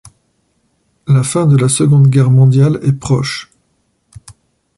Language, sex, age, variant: French, male, 40-49, Français de métropole